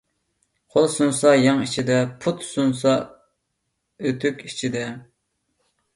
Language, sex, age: Uyghur, male, 30-39